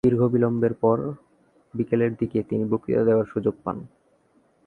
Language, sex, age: Bengali, male, 19-29